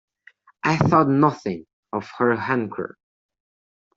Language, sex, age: English, male, under 19